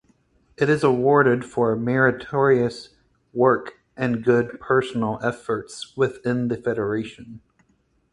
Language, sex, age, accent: English, male, 30-39, United States English